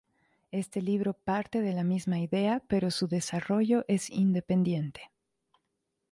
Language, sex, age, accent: Spanish, female, 40-49, México; Andino-Pacífico: Colombia, Perú, Ecuador, oeste de Bolivia y Venezuela andina